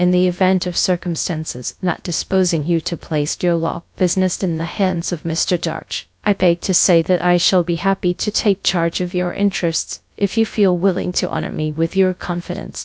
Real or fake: fake